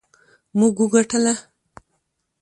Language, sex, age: Pashto, female, 19-29